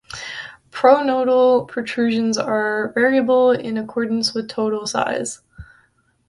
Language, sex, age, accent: English, female, 19-29, United States English